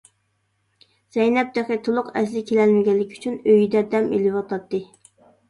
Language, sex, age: Uyghur, female, 30-39